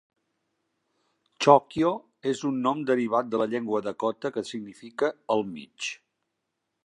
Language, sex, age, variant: Catalan, male, 60-69, Central